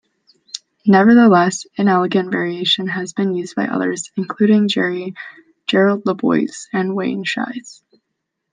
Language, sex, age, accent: English, female, under 19, United States English